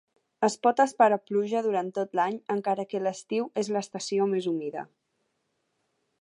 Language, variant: Catalan, Central